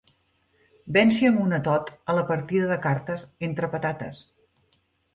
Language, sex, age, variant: Catalan, female, 40-49, Central